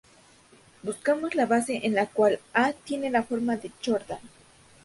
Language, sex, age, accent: Spanish, female, 19-29, México